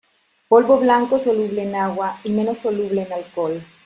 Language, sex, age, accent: Spanish, female, 50-59, México